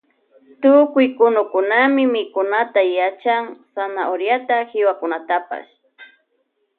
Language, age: Loja Highland Quichua, 19-29